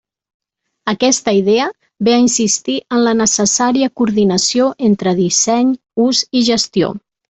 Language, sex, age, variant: Catalan, female, 40-49, Central